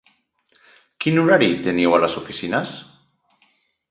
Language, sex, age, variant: Catalan, male, 40-49, Central